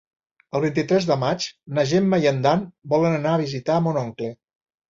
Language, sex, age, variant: Catalan, male, 60-69, Central